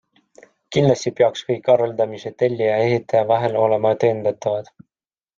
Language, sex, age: Estonian, male, 19-29